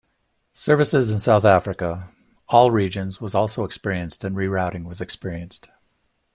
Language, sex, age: English, male, 60-69